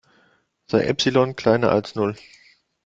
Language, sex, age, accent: German, male, 40-49, Deutschland Deutsch